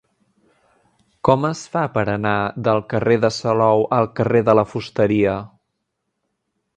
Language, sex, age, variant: Catalan, male, 19-29, Central